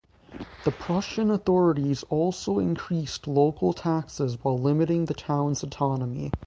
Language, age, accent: English, 19-29, United States English